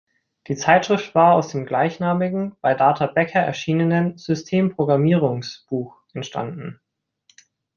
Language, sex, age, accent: German, male, 19-29, Deutschland Deutsch